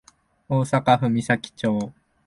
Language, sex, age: Japanese, male, 19-29